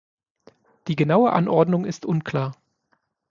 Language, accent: German, Deutschland Deutsch